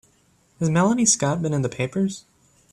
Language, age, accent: English, 19-29, United States English